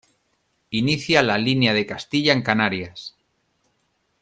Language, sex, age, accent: Spanish, male, 40-49, España: Norte peninsular (Asturias, Castilla y León, Cantabria, País Vasco, Navarra, Aragón, La Rioja, Guadalajara, Cuenca)